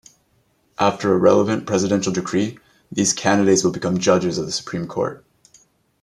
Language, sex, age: English, male, 30-39